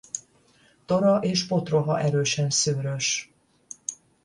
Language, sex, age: Hungarian, female, 60-69